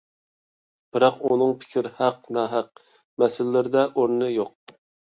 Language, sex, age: Uyghur, male, 30-39